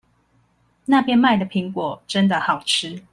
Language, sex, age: Chinese, female, 30-39